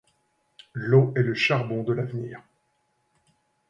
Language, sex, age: French, male, 50-59